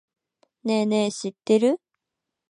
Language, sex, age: Japanese, female, 19-29